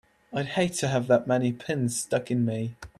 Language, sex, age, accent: English, male, 19-29, England English